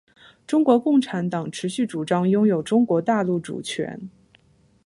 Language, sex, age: Chinese, female, 19-29